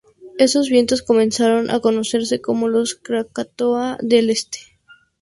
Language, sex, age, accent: Spanish, female, 19-29, México